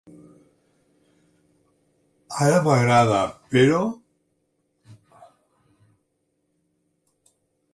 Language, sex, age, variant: Catalan, male, 60-69, Central